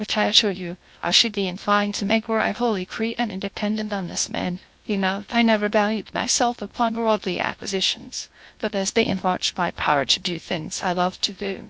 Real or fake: fake